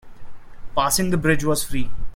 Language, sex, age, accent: English, male, 19-29, India and South Asia (India, Pakistan, Sri Lanka)